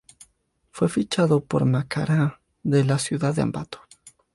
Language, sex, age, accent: Spanish, male, 19-29, Andino-Pacífico: Colombia, Perú, Ecuador, oeste de Bolivia y Venezuela andina